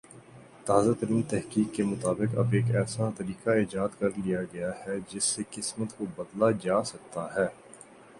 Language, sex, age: Urdu, male, 19-29